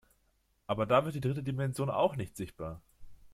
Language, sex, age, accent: German, male, 19-29, Deutschland Deutsch